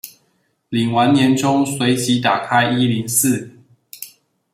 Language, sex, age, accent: Chinese, male, 30-39, 出生地：彰化縣